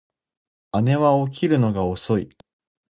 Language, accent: Japanese, 関東